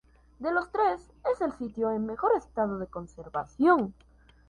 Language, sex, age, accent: Spanish, male, under 19, Andino-Pacífico: Colombia, Perú, Ecuador, oeste de Bolivia y Venezuela andina